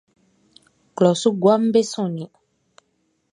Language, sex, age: Baoulé, female, 19-29